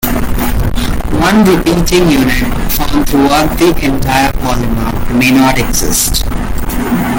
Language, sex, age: English, male, 19-29